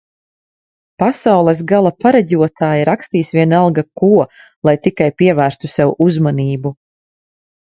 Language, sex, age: Latvian, female, 30-39